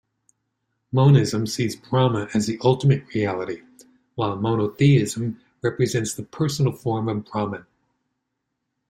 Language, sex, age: English, male, 60-69